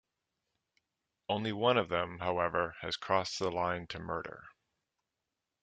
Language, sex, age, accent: English, male, 40-49, Canadian English